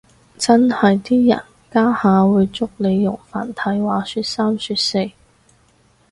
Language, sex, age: Cantonese, female, 30-39